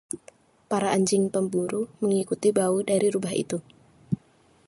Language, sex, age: Indonesian, female, 19-29